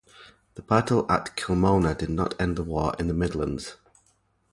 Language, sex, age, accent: English, male, 40-49, England English